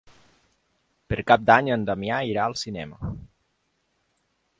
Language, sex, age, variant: Catalan, male, 19-29, Septentrional